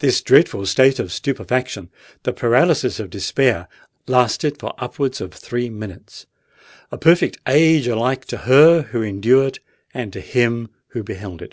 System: none